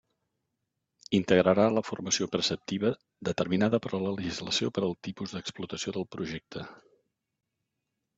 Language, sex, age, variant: Catalan, male, 50-59, Central